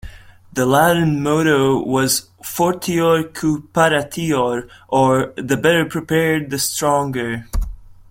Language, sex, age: English, male, 19-29